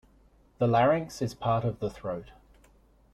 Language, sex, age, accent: English, male, 40-49, Australian English